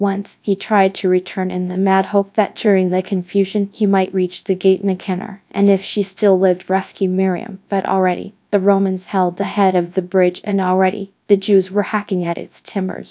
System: TTS, GradTTS